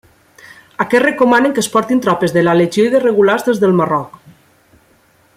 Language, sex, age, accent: Catalan, female, 30-39, valencià